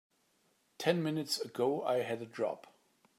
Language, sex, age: English, male, 50-59